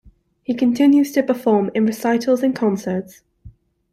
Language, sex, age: English, male, 19-29